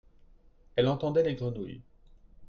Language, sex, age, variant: French, male, 30-39, Français de métropole